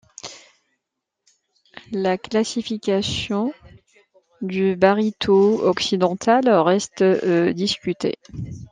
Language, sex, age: French, female, 30-39